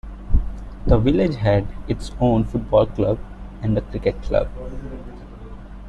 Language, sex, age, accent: English, male, 19-29, India and South Asia (India, Pakistan, Sri Lanka)